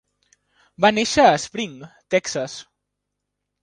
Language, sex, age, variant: Catalan, male, 19-29, Central